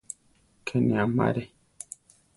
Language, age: Central Tarahumara, 19-29